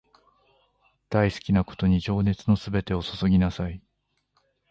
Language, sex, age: Japanese, male, 50-59